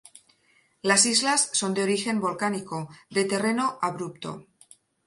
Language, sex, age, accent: Spanish, female, 50-59, España: Norte peninsular (Asturias, Castilla y León, Cantabria, País Vasco, Navarra, Aragón, La Rioja, Guadalajara, Cuenca)